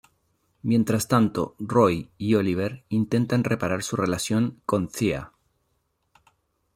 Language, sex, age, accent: Spanish, male, 40-49, Chileno: Chile, Cuyo